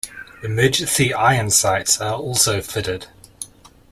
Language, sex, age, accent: English, male, 30-39, New Zealand English